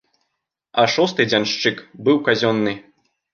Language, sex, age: Belarusian, male, 30-39